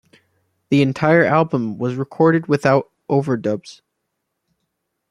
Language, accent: English, United States English